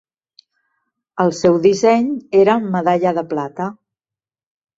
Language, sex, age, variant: Catalan, female, 50-59, Central